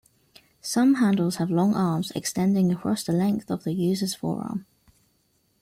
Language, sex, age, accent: English, female, 19-29, England English